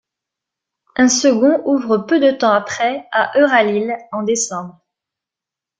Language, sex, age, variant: French, female, 19-29, Français de métropole